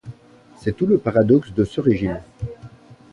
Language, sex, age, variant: French, male, 50-59, Français de métropole